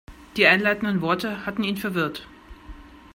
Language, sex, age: German, female, 30-39